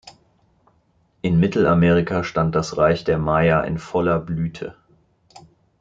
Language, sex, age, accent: German, male, 40-49, Deutschland Deutsch